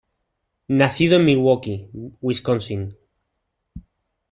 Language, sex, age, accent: Spanish, male, 30-39, España: Sur peninsular (Andalucia, Extremadura, Murcia)